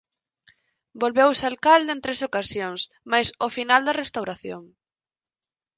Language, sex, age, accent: Galician, female, 19-29, Normativo (estándar)